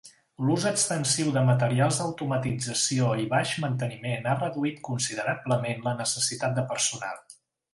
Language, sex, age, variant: Catalan, male, 40-49, Central